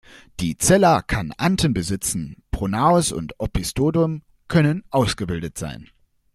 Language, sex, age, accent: German, male, under 19, Deutschland Deutsch